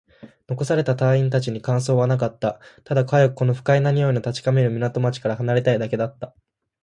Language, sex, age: Japanese, male, 19-29